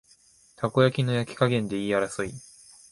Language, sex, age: Japanese, male, 19-29